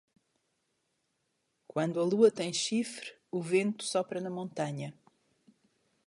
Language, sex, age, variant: Portuguese, female, 40-49, Portuguese (Portugal)